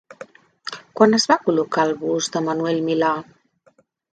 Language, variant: Catalan, Central